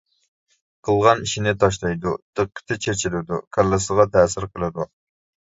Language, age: Uyghur, 19-29